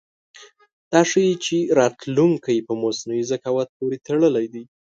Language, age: Pashto, 19-29